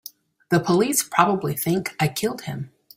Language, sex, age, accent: English, female, 40-49, United States English